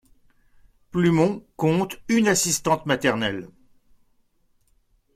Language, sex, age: French, male, 60-69